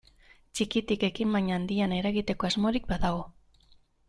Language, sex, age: Basque, female, 30-39